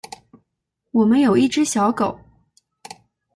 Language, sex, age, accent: Chinese, female, 19-29, 出生地：四川省